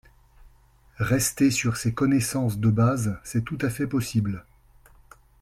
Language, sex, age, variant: French, male, 50-59, Français de métropole